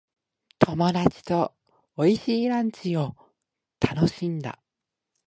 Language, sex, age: Japanese, male, 19-29